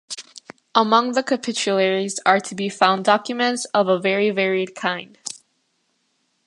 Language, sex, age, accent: English, female, under 19, United States English